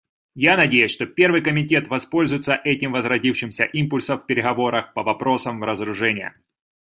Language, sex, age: Russian, male, 30-39